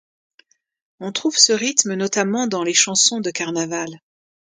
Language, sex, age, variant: French, female, 40-49, Français de métropole